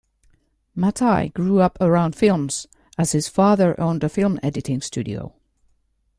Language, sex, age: English, female, 40-49